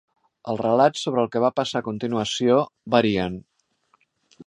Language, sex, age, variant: Catalan, male, 60-69, Central